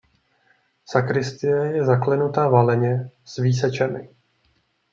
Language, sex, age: Czech, male, 40-49